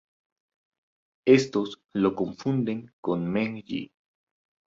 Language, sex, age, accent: Spanish, male, 19-29, México